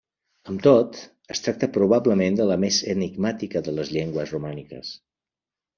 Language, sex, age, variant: Catalan, male, 60-69, Central